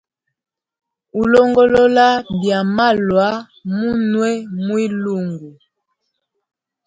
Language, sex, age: Hemba, female, 30-39